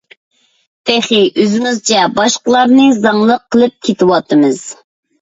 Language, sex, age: Uyghur, female, 19-29